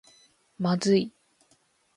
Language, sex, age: Japanese, female, 19-29